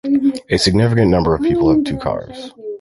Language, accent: English, United States English